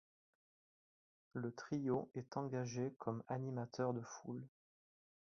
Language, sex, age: French, male, 30-39